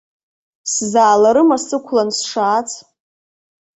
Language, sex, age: Abkhazian, female, 19-29